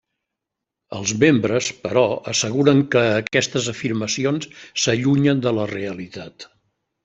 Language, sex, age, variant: Catalan, male, 70-79, Central